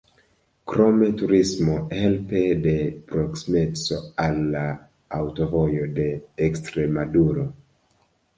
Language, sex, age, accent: Esperanto, male, 30-39, Internacia